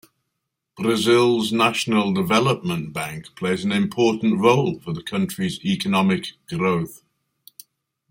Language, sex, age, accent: English, male, 50-59, England English